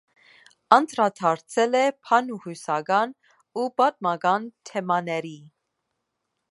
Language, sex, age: Armenian, female, 30-39